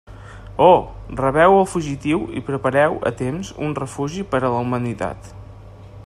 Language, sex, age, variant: Catalan, male, 30-39, Nord-Occidental